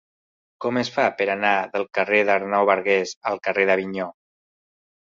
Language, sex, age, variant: Catalan, male, 40-49, Central